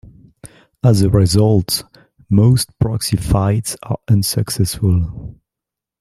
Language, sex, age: English, male, 40-49